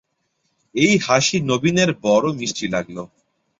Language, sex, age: Bengali, male, 19-29